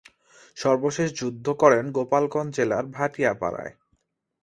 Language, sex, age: Bengali, male, 19-29